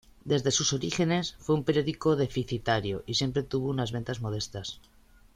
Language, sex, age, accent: Spanish, male, 30-39, España: Centro-Sur peninsular (Madrid, Toledo, Castilla-La Mancha)